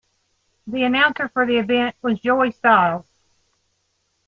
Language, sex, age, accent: English, female, 40-49, United States English